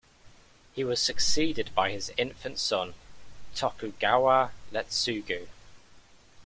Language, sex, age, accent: English, male, 19-29, England English